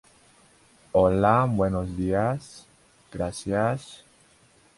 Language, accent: Spanish, Andino-Pacífico: Colombia, Perú, Ecuador, oeste de Bolivia y Venezuela andina